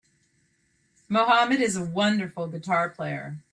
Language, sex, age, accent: English, female, 60-69, United States English